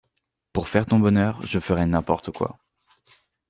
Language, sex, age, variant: French, male, under 19, Français de métropole